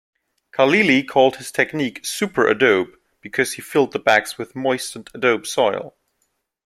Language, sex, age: English, male, 19-29